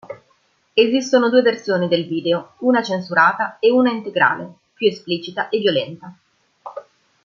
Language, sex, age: Italian, female, 19-29